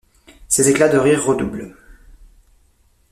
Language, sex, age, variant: French, male, 30-39, Français de métropole